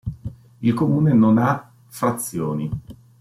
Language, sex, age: Italian, male, 40-49